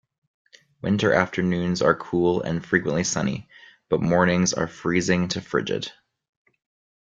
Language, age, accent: English, 19-29, United States English